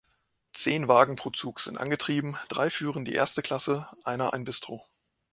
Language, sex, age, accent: German, male, 19-29, Deutschland Deutsch